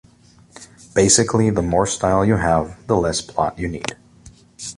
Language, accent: English, United States English